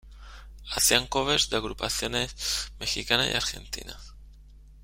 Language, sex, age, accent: Spanish, male, 40-49, España: Sur peninsular (Andalucia, Extremadura, Murcia)